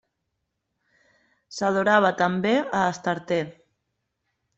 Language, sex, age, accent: Catalan, female, 30-39, valencià